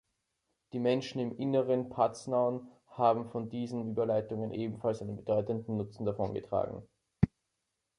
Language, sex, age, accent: German, male, 19-29, Österreichisches Deutsch